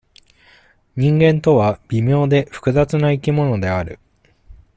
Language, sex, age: Japanese, male, 19-29